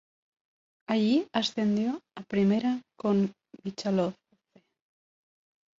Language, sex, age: Spanish, female, 19-29